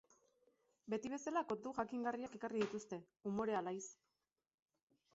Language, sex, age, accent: Basque, female, 30-39, Mendebalekoa (Araba, Bizkaia, Gipuzkoako mendebaleko herri batzuk)